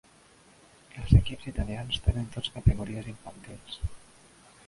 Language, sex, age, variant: Catalan, male, 40-49, Nord-Occidental